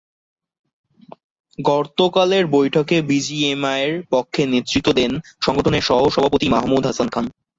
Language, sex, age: Bengali, male, 19-29